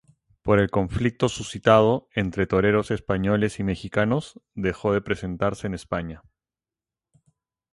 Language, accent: Spanish, Andino-Pacífico: Colombia, Perú, Ecuador, oeste de Bolivia y Venezuela andina